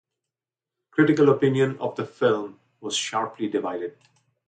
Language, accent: English, India and South Asia (India, Pakistan, Sri Lanka)